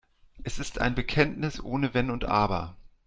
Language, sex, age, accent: German, male, 40-49, Deutschland Deutsch